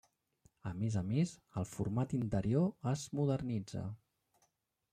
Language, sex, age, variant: Catalan, male, 40-49, Central